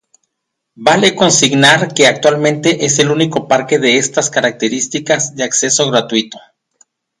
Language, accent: Spanish, México